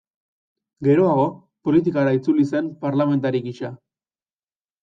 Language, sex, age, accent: Basque, male, 19-29, Erdialdekoa edo Nafarra (Gipuzkoa, Nafarroa)